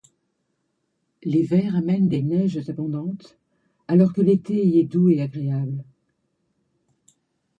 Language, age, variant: French, 60-69, Français de métropole